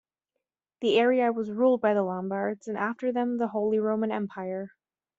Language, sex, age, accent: English, female, 19-29, United States English